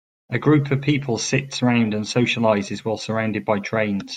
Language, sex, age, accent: English, male, 40-49, England English